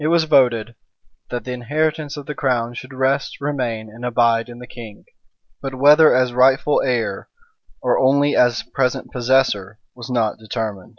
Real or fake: real